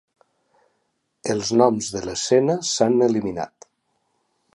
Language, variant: Catalan, Nord-Occidental